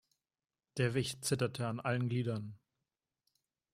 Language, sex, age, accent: German, male, 19-29, Deutschland Deutsch